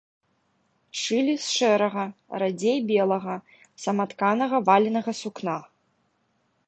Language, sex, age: Belarusian, female, 30-39